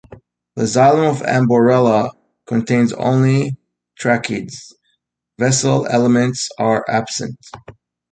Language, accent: English, United States English